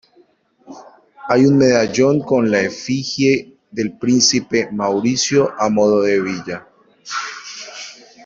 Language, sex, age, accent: Spanish, male, 30-39, Andino-Pacífico: Colombia, Perú, Ecuador, oeste de Bolivia y Venezuela andina